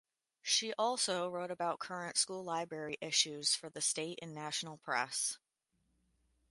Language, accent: English, United States English